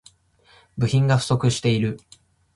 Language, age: Japanese, 19-29